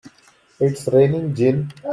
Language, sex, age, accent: English, male, 40-49, India and South Asia (India, Pakistan, Sri Lanka)